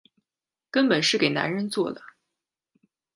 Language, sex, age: Chinese, female, 19-29